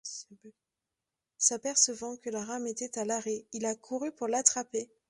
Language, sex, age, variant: French, female, 30-39, Français de métropole